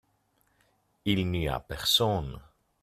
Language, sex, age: French, male, 30-39